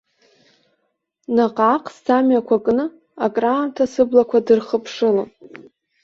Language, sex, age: Abkhazian, female, under 19